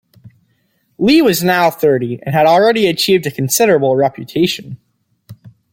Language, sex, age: English, male, under 19